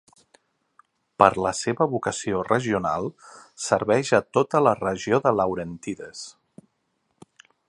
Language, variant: Catalan, Central